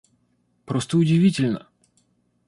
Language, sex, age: Russian, male, 30-39